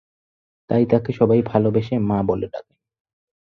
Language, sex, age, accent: Bengali, male, 19-29, প্রমিত বাংলা